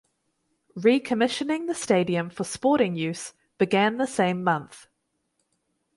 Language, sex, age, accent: English, female, 19-29, New Zealand English